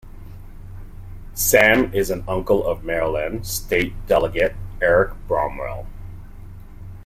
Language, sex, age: English, male, 40-49